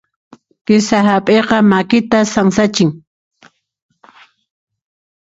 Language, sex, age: Puno Quechua, female, 60-69